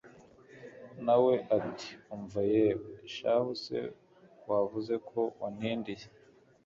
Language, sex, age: Kinyarwanda, male, under 19